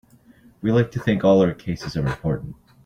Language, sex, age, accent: English, male, 19-29, Canadian English